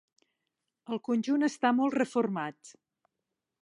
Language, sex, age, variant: Catalan, female, 50-59, Nord-Occidental